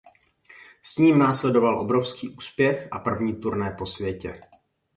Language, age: Czech, 40-49